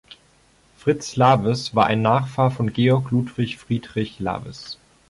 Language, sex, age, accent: German, male, 19-29, Deutschland Deutsch